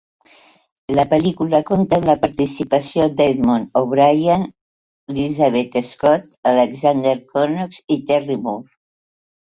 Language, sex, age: Catalan, female, 60-69